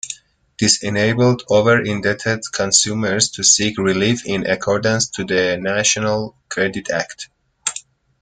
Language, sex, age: English, male, 19-29